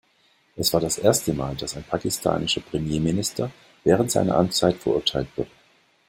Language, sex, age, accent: German, male, 50-59, Deutschland Deutsch